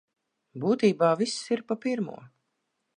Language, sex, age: Latvian, female, 40-49